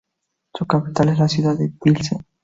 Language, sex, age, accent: Spanish, male, 19-29, México